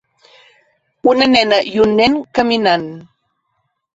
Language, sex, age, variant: Catalan, female, 50-59, Central